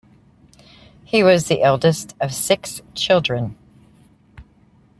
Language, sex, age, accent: English, female, 50-59, United States English